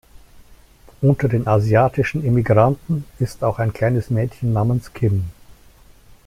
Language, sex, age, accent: German, male, 50-59, Deutschland Deutsch